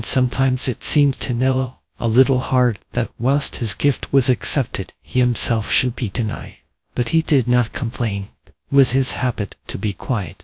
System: TTS, GradTTS